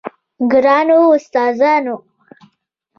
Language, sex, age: Pashto, female, under 19